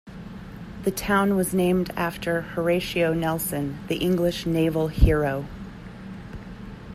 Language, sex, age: English, female, 30-39